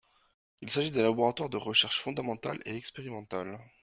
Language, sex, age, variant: French, male, 30-39, Français de métropole